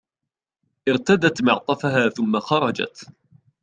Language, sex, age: Arabic, male, 19-29